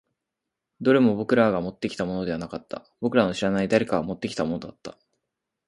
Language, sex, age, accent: Japanese, male, 19-29, 標準